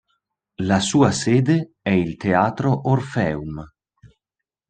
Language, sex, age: Italian, male, 30-39